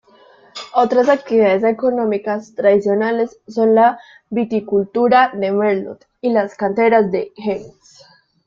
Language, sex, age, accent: Spanish, female, under 19, América central